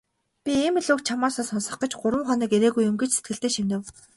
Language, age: Mongolian, 19-29